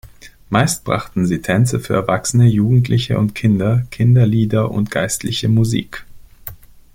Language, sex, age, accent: German, male, 30-39, Deutschland Deutsch